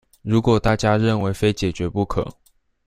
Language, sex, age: Chinese, male, 19-29